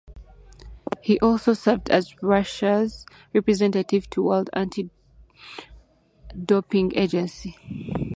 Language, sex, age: English, female, 30-39